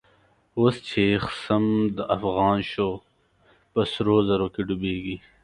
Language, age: Pashto, 19-29